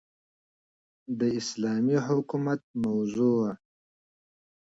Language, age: Pashto, 40-49